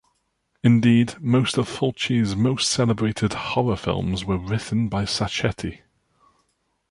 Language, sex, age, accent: English, male, 30-39, England English